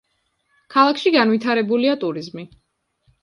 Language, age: Georgian, 19-29